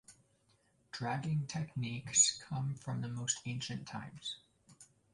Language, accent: English, United States English